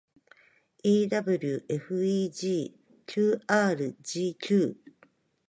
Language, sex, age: Japanese, female, 50-59